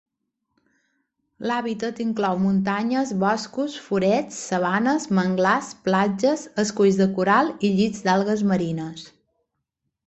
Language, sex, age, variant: Catalan, female, 40-49, Balear